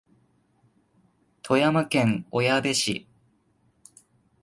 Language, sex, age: Japanese, male, 19-29